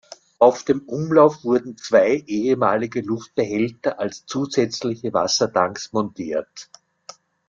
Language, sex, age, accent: German, male, 70-79, Österreichisches Deutsch